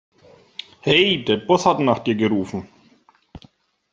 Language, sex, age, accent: German, male, 40-49, Deutschland Deutsch